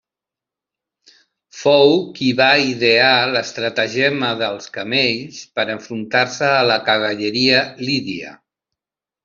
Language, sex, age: Catalan, male, 50-59